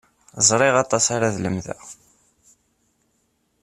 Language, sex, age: Kabyle, male, 19-29